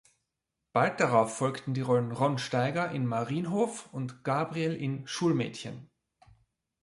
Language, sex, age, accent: German, male, 40-49, Österreichisches Deutsch